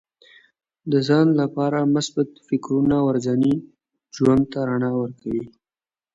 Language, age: Pashto, 19-29